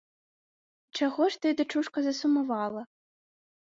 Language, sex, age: Belarusian, female, under 19